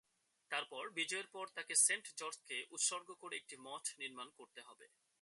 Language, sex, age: Bengali, male, 19-29